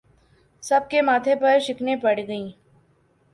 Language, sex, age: Urdu, female, 19-29